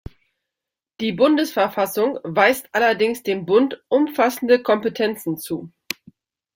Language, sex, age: German, female, 30-39